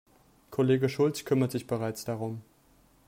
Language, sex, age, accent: German, male, 19-29, Deutschland Deutsch